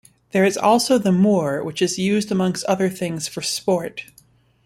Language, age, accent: English, 19-29, United States English